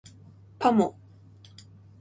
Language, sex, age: Japanese, female, 19-29